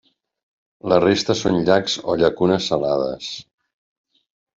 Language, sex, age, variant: Catalan, male, 60-69, Central